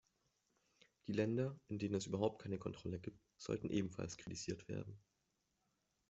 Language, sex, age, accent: German, male, 19-29, Deutschland Deutsch